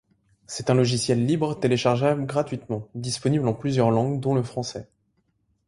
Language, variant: French, Français de métropole